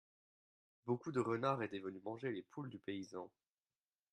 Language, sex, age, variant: French, male, 19-29, Français de métropole